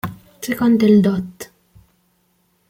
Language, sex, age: Italian, male, 30-39